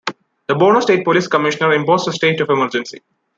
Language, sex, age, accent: English, male, 19-29, India and South Asia (India, Pakistan, Sri Lanka)